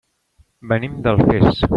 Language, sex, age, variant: Catalan, male, 40-49, Central